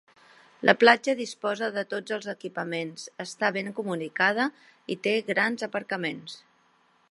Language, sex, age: Catalan, female, 60-69